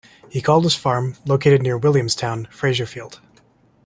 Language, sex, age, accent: English, male, 19-29, Canadian English